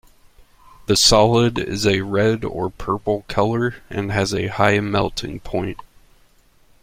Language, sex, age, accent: English, male, 30-39, United States English